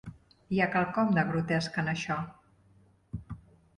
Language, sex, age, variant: Catalan, female, 40-49, Central